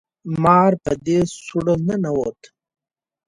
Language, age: Pashto, 19-29